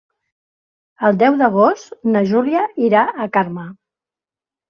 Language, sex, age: Catalan, female, 60-69